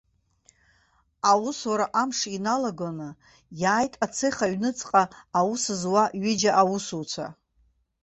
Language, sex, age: Abkhazian, female, 50-59